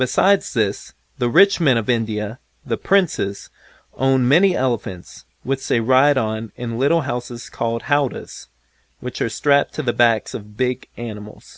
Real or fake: real